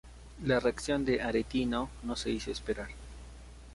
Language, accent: Spanish, Andino-Pacífico: Colombia, Perú, Ecuador, oeste de Bolivia y Venezuela andina